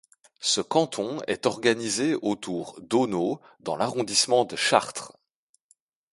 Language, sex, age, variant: French, male, 40-49, Français de métropole